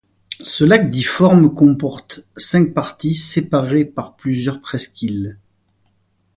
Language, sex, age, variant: French, male, 50-59, Français de métropole